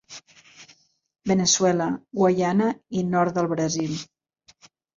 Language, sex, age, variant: Catalan, female, 60-69, Central